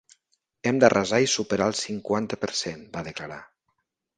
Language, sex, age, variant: Catalan, male, 40-49, Nord-Occidental